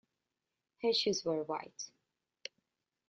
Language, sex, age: English, female, 40-49